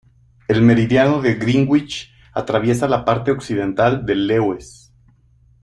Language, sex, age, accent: Spanish, male, 40-49, México